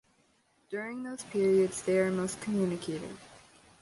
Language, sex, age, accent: English, female, under 19, United States English